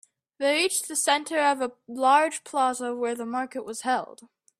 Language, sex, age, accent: English, female, under 19, United States English